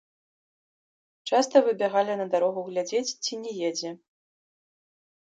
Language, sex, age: Belarusian, female, 19-29